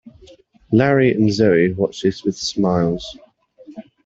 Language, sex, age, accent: English, male, 19-29, England English